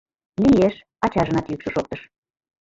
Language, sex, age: Mari, female, 40-49